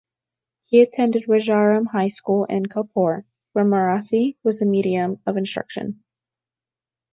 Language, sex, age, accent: English, female, under 19, United States English